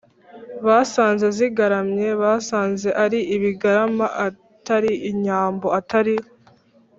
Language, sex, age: Kinyarwanda, female, under 19